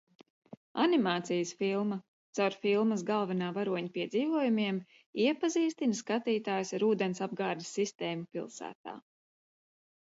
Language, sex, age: Latvian, female, 40-49